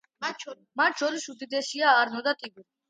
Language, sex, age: Georgian, female, 50-59